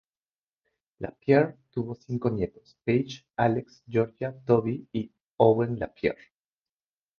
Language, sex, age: Spanish, male, 30-39